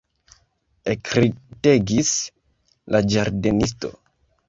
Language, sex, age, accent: Esperanto, male, 19-29, Internacia